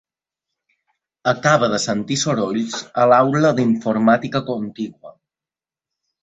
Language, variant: Catalan, Balear